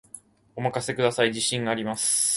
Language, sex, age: Japanese, male, 19-29